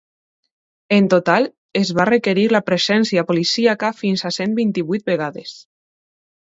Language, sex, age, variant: Catalan, female, under 19, Alacantí